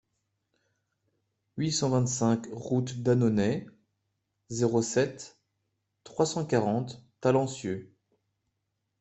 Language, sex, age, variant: French, male, 30-39, Français de métropole